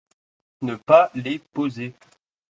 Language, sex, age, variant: French, male, 19-29, Français de métropole